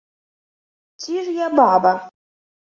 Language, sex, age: Belarusian, female, 30-39